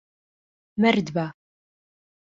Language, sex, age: Central Kurdish, female, 19-29